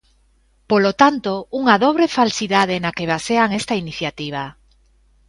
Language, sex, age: Galician, female, 40-49